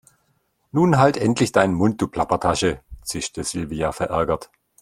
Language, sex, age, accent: German, male, 40-49, Deutschland Deutsch